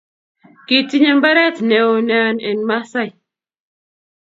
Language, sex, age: Kalenjin, female, 19-29